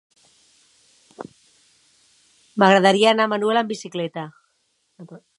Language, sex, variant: Catalan, female, Nord-Occidental